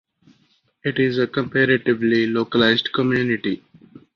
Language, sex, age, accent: English, male, 19-29, India and South Asia (India, Pakistan, Sri Lanka)